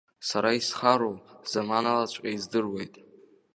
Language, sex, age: Abkhazian, male, under 19